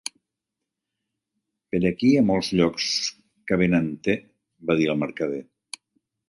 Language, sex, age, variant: Catalan, male, 70-79, Central